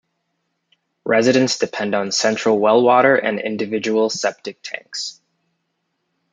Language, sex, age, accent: English, male, 19-29, United States English